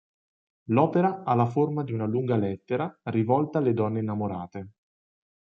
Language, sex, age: Italian, male, 30-39